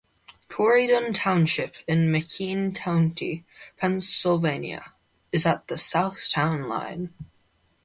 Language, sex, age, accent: English, male, under 19, Irish English